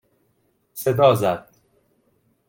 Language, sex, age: Persian, male, 19-29